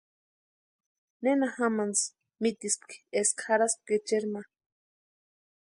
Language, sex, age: Western Highland Purepecha, female, 19-29